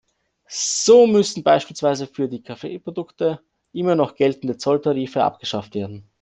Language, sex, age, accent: German, male, 19-29, Österreichisches Deutsch